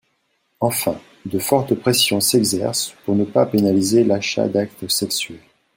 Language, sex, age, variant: French, male, 40-49, Français de métropole